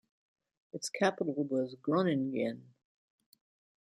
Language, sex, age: English, female, 60-69